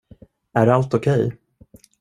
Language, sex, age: Swedish, male, 30-39